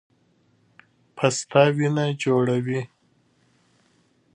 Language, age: Pashto, 30-39